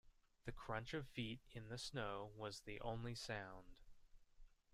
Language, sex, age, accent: English, male, 19-29, United States English